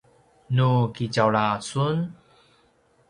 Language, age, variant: Paiwan, 30-39, pinayuanan a kinaikacedasan (東排灣語)